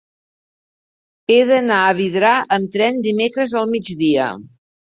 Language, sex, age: Catalan, female, 60-69